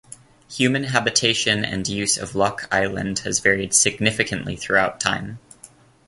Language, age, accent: English, 19-29, Canadian English